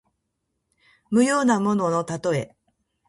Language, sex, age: Japanese, female, 50-59